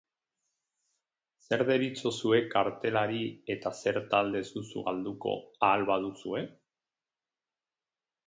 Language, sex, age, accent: Basque, male, 40-49, Erdialdekoa edo Nafarra (Gipuzkoa, Nafarroa)